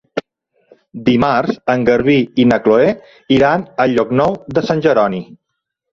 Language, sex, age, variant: Catalan, male, 40-49, Central